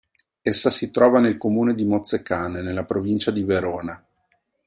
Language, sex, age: Italian, male, 30-39